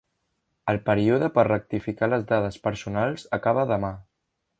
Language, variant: Catalan, Central